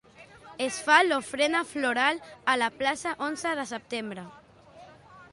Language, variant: Catalan, Central